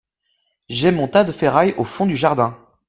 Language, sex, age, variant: French, male, 19-29, Français de métropole